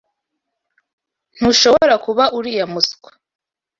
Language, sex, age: Kinyarwanda, female, 19-29